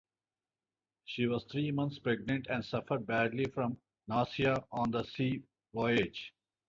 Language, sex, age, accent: English, male, 50-59, India and South Asia (India, Pakistan, Sri Lanka)